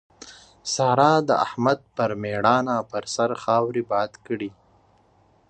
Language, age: Pashto, 19-29